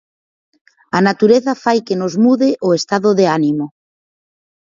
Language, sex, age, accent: Galician, female, 30-39, Atlántico (seseo e gheada)